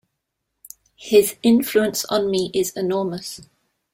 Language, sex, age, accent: English, female, 19-29, England English